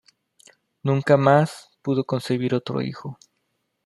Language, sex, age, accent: Spanish, male, 30-39, México